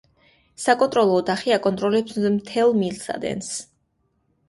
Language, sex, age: Georgian, female, 19-29